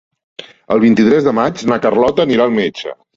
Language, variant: Catalan, Central